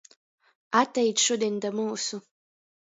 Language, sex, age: Latgalian, female, 19-29